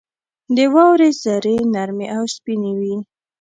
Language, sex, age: Pashto, female, 19-29